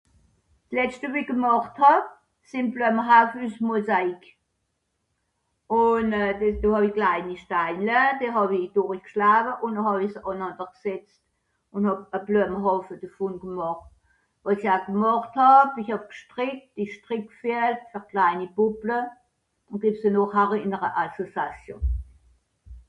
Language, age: French, 70-79